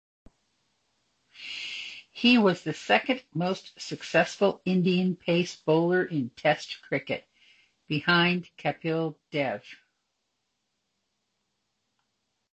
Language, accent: English, United States English